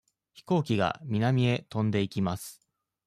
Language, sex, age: Japanese, male, 19-29